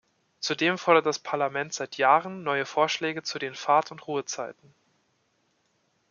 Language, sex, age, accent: German, male, 19-29, Deutschland Deutsch